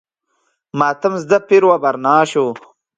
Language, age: Pashto, 19-29